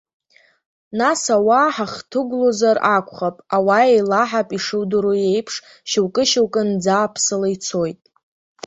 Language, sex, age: Abkhazian, female, under 19